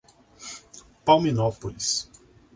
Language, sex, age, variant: Portuguese, male, 40-49, Portuguese (Brasil)